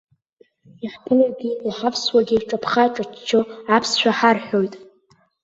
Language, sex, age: Abkhazian, female, under 19